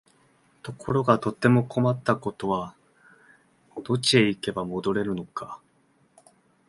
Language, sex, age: Japanese, male, 19-29